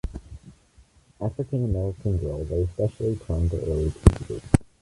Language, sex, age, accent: English, male, under 19, United States English